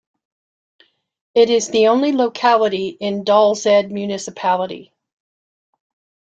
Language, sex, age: English, female, 60-69